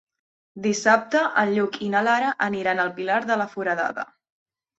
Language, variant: Catalan, Central